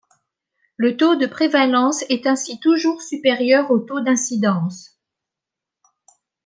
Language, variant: French, Français de métropole